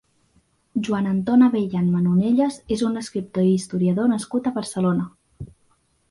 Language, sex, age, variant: Catalan, female, under 19, Central